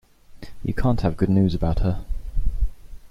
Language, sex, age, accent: English, male, 19-29, England English